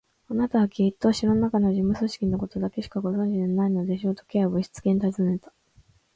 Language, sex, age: Japanese, female, 19-29